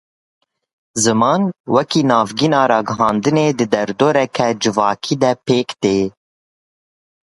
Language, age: Kurdish, 19-29